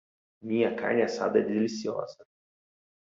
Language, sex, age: Portuguese, male, 30-39